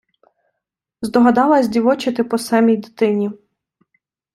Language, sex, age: Ukrainian, female, 19-29